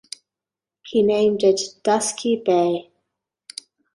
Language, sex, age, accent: English, female, under 19, Australian English